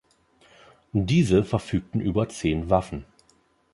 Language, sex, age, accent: German, male, 30-39, Deutschland Deutsch